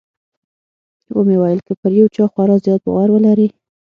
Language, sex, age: Pashto, female, 19-29